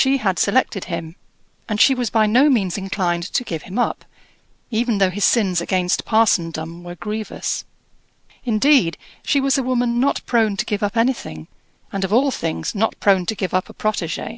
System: none